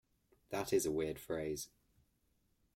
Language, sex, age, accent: English, male, 19-29, England English